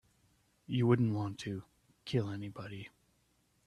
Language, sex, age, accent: English, male, 30-39, United States English